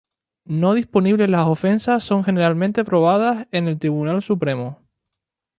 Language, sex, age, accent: Spanish, male, 19-29, España: Islas Canarias